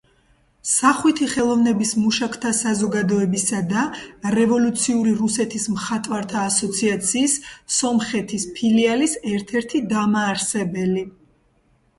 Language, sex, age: Georgian, female, 30-39